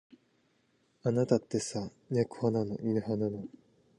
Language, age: Japanese, 19-29